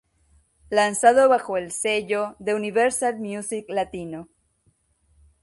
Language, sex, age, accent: Spanish, female, 19-29, América central; Caribe: Cuba, Venezuela, Puerto Rico, República Dominicana, Panamá, Colombia caribeña, México caribeño, Costa del golfo de México